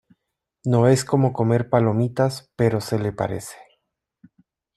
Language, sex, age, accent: Spanish, male, 40-49, Andino-Pacífico: Colombia, Perú, Ecuador, oeste de Bolivia y Venezuela andina